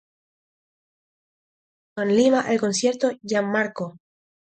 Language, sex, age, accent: Spanish, female, 19-29, España: Islas Canarias